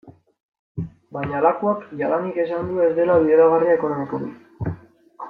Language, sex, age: Basque, male, 19-29